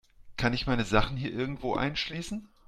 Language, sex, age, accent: German, male, 40-49, Deutschland Deutsch